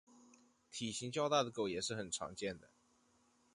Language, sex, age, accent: Chinese, male, 19-29, 出生地：福建省